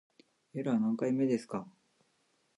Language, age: Japanese, 40-49